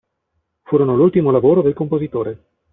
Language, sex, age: Italian, male, 40-49